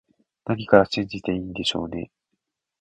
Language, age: Japanese, 19-29